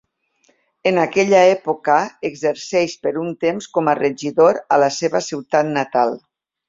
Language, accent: Catalan, valencià